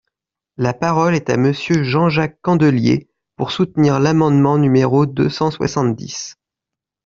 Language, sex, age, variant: French, male, 30-39, Français de métropole